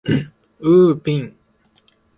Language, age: Japanese, 30-39